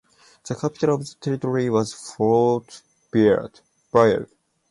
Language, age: English, 19-29